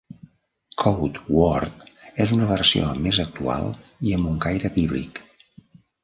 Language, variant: Catalan, Central